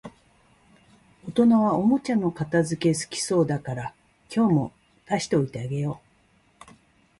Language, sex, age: Japanese, female, 60-69